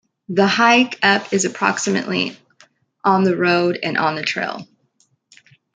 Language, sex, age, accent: English, female, 40-49, United States English